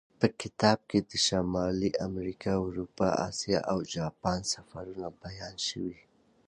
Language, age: Pashto, 30-39